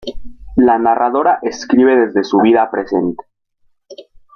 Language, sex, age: Spanish, female, 19-29